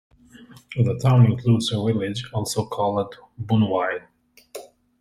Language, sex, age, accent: English, male, 30-39, United States English